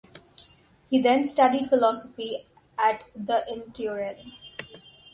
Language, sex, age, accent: English, female, under 19, India and South Asia (India, Pakistan, Sri Lanka)